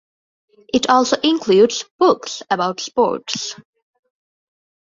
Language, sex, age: English, female, 19-29